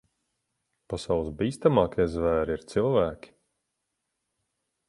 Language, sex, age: Latvian, male, 40-49